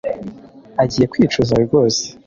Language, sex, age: Kinyarwanda, male, 19-29